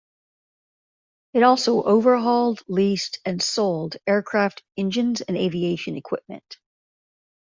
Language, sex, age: English, female, 50-59